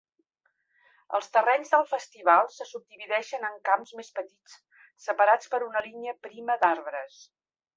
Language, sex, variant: Catalan, female, Central